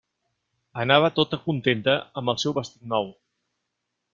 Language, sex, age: Catalan, male, 40-49